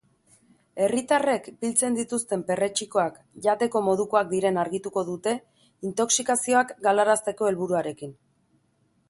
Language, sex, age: Basque, female, 40-49